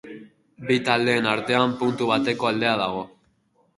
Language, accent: Basque, Erdialdekoa edo Nafarra (Gipuzkoa, Nafarroa)